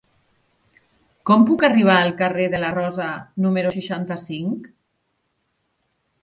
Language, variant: Catalan, Central